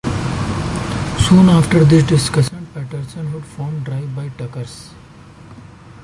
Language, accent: English, India and South Asia (India, Pakistan, Sri Lanka)